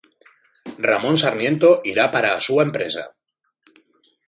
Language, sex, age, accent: Galician, male, 40-49, Normativo (estándar)